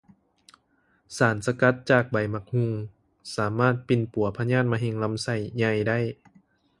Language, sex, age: Lao, male, 19-29